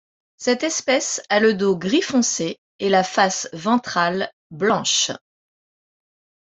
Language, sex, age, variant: French, female, 40-49, Français de métropole